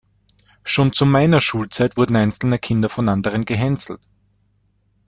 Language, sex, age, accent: German, male, 19-29, Österreichisches Deutsch